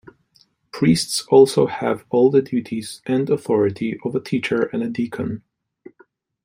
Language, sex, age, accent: English, male, 30-39, United States English